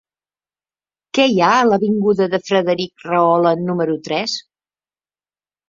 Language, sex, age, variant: Catalan, female, 60-69, Central